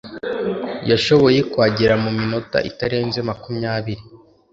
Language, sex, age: Kinyarwanda, male, under 19